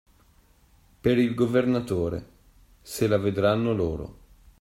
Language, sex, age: Italian, male, 30-39